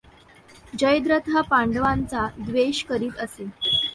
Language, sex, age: Marathi, female, under 19